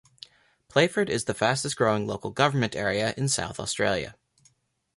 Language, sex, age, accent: English, male, 19-29, United States English